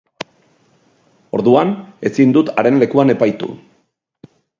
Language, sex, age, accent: Basque, male, 40-49, Erdialdekoa edo Nafarra (Gipuzkoa, Nafarroa)